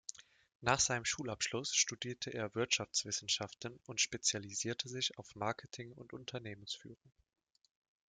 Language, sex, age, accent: German, male, 19-29, Deutschland Deutsch